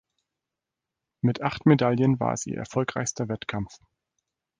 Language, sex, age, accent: German, male, 30-39, Deutschland Deutsch